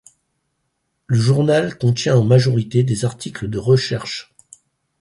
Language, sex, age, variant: French, male, 60-69, Français de métropole